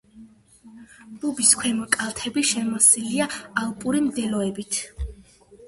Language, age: Georgian, 30-39